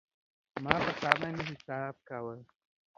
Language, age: Pashto, under 19